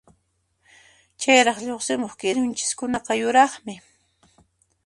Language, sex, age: Puno Quechua, female, 40-49